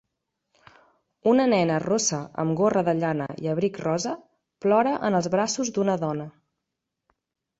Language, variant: Catalan, Central